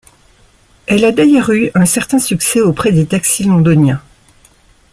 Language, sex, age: French, male, 60-69